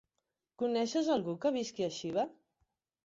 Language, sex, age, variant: Catalan, female, 60-69, Central